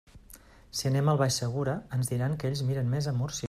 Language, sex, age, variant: Catalan, male, 40-49, Central